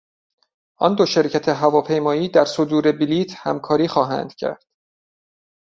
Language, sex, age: Persian, male, 40-49